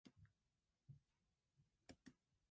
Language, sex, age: English, female, under 19